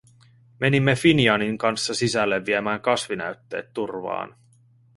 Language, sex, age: Finnish, male, 30-39